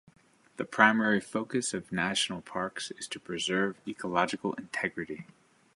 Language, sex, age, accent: English, male, 30-39, United States English